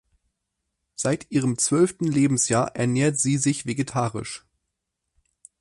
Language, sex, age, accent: German, male, 19-29, Deutschland Deutsch